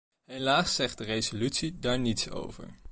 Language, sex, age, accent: Dutch, male, 19-29, Nederlands Nederlands